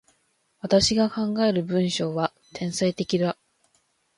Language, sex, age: Japanese, female, 19-29